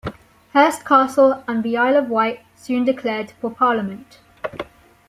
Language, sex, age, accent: English, female, under 19, England English